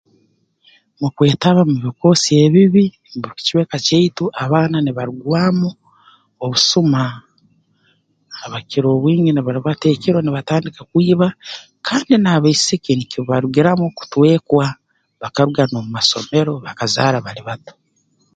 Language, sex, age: Tooro, female, 40-49